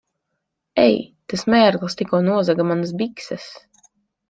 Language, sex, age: Latvian, female, under 19